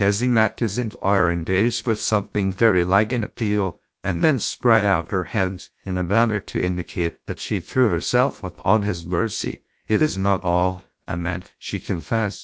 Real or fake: fake